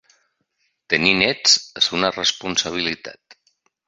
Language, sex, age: Catalan, male, 50-59